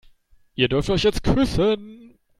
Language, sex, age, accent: German, male, 19-29, Deutschland Deutsch